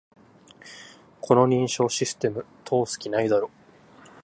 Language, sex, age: Japanese, male, under 19